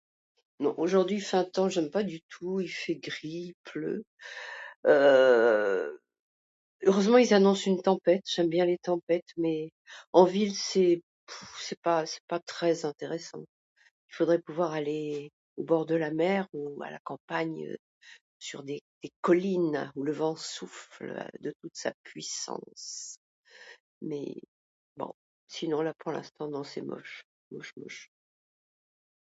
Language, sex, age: French, female, 80-89